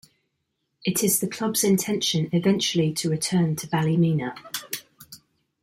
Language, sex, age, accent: English, female, 40-49, England English